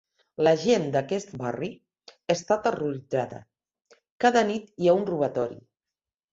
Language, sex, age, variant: Catalan, female, 50-59, Central